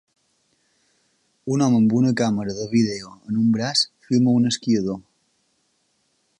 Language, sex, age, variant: Catalan, male, 19-29, Balear